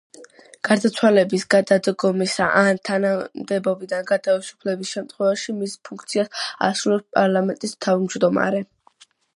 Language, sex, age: Georgian, female, 19-29